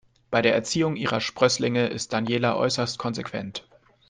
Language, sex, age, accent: German, male, 19-29, Deutschland Deutsch